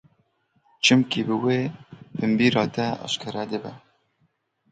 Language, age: Kurdish, 19-29